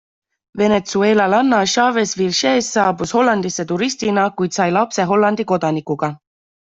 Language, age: Estonian, 19-29